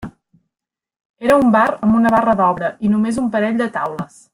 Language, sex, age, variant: Catalan, female, 30-39, Central